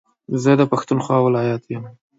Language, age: Pashto, 19-29